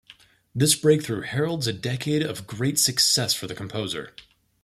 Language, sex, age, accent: English, male, 19-29, United States English